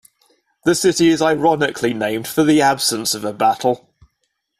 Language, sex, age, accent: English, male, 30-39, England English